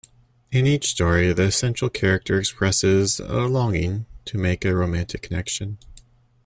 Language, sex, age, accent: English, male, 30-39, United States English